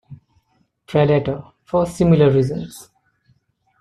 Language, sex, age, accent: English, male, 19-29, India and South Asia (India, Pakistan, Sri Lanka)